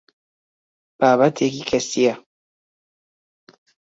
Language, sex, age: Central Kurdish, male, 19-29